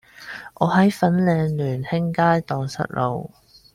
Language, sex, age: Cantonese, male, 19-29